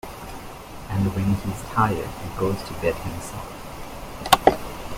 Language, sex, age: English, male, 19-29